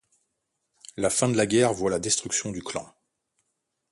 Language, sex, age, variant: French, male, 40-49, Français de métropole